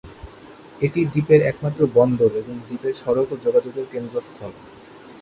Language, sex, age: Bengali, male, 19-29